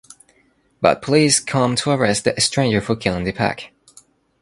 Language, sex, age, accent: English, male, 19-29, United States English